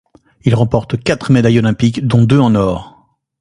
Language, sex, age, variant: French, male, 40-49, Français de métropole